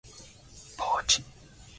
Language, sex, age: Japanese, male, 19-29